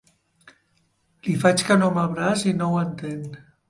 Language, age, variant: Catalan, 50-59, Central